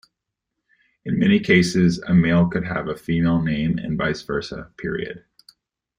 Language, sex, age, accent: English, male, 40-49, United States English